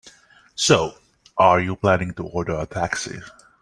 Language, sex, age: English, male, 30-39